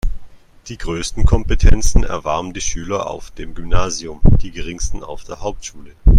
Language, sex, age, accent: German, male, 30-39, Deutschland Deutsch